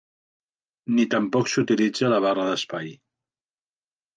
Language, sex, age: Catalan, male, 60-69